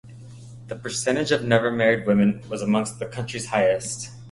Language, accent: English, United States English